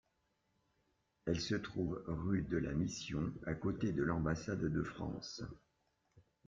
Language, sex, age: French, male, 60-69